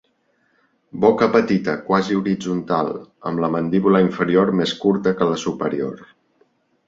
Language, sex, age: Catalan, male, 40-49